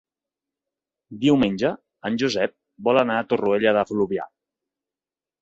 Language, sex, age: Catalan, male, 40-49